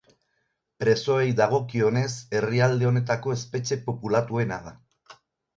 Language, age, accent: Basque, 60-69, Erdialdekoa edo Nafarra (Gipuzkoa, Nafarroa)